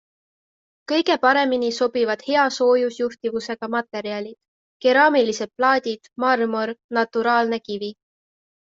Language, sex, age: Estonian, female, 19-29